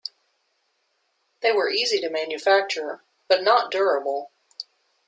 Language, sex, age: English, female, 40-49